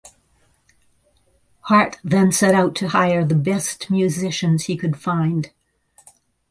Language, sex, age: English, female, 70-79